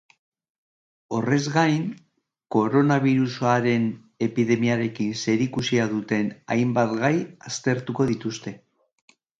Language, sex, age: Basque, male, 60-69